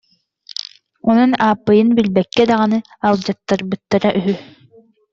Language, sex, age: Yakut, female, under 19